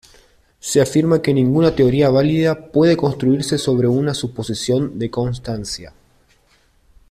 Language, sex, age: Spanish, male, 30-39